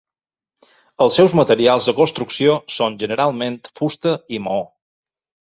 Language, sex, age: Catalan, male, 50-59